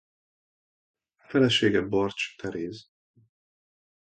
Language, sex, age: Hungarian, male, 40-49